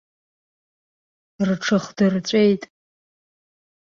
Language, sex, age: Abkhazian, female, 19-29